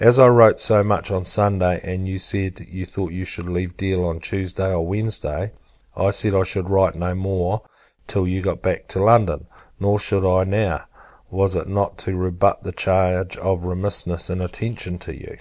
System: none